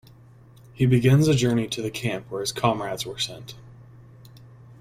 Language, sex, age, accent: English, male, 19-29, United States English